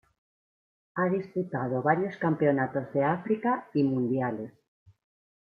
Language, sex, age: Spanish, female, 50-59